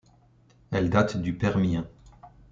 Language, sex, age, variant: French, male, 30-39, Français de métropole